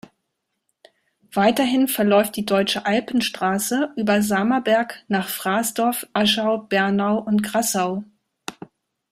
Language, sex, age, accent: German, female, 40-49, Deutschland Deutsch